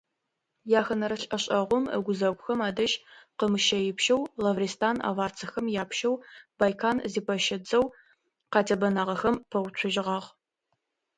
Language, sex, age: Adyghe, female, 19-29